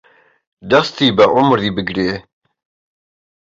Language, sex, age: Central Kurdish, male, 19-29